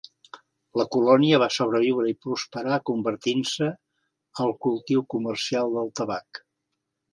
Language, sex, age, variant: Catalan, male, 70-79, Central